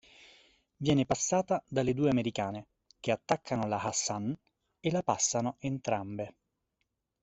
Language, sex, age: Italian, male, 40-49